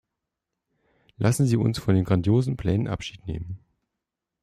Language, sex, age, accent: German, male, 19-29, Deutschland Deutsch